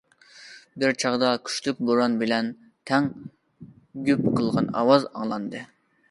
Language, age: Uyghur, 19-29